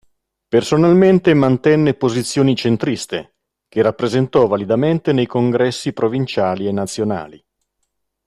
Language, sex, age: Italian, male, 50-59